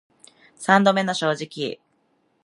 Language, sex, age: Japanese, female, 19-29